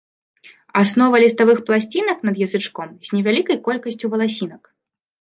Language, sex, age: Belarusian, female, 30-39